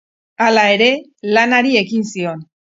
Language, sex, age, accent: Basque, female, 40-49, Erdialdekoa edo Nafarra (Gipuzkoa, Nafarroa)